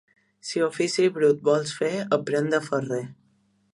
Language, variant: Catalan, Balear